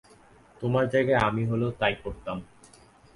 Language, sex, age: Bengali, male, 19-29